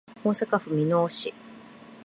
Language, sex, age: Japanese, female, 50-59